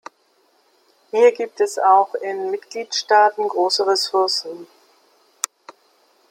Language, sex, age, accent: German, female, 50-59, Deutschland Deutsch